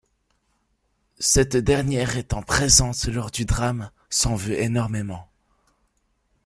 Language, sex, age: French, male, 19-29